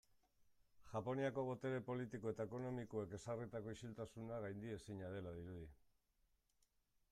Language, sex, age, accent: Basque, male, 50-59, Mendebalekoa (Araba, Bizkaia, Gipuzkoako mendebaleko herri batzuk)